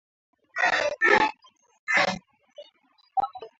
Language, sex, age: Swahili, male, under 19